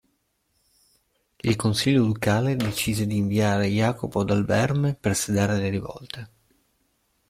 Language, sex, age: Italian, male, 30-39